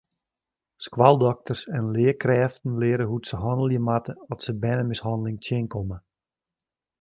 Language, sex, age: Western Frisian, male, 30-39